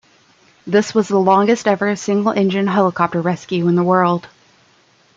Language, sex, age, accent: English, female, 19-29, United States English